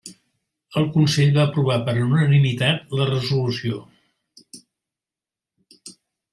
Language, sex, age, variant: Catalan, male, 60-69, Central